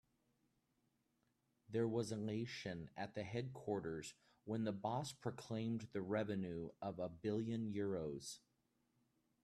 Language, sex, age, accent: English, male, 30-39, United States English